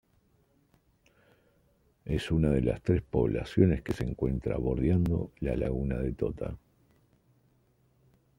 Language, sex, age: Spanish, male, 30-39